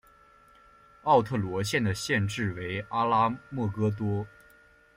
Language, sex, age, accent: Chinese, male, under 19, 出生地：黑龙江省